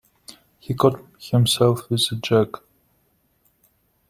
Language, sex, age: English, male, 19-29